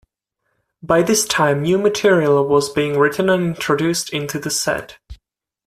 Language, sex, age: English, male, 19-29